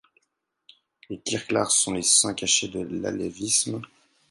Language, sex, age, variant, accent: French, male, 30-39, Français d'Europe, Français de Suisse